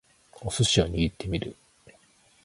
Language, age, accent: Japanese, 30-39, 標準語